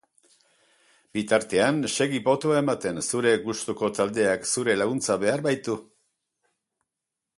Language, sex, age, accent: Basque, male, 70-79, Erdialdekoa edo Nafarra (Gipuzkoa, Nafarroa)